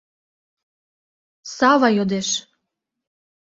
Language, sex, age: Mari, female, 19-29